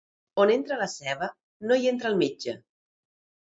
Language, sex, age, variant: Catalan, female, 40-49, Central